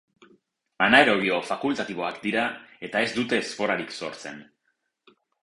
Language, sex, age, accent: Basque, male, 30-39, Mendebalekoa (Araba, Bizkaia, Gipuzkoako mendebaleko herri batzuk)